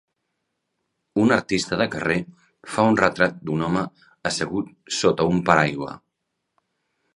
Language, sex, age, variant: Catalan, male, 40-49, Central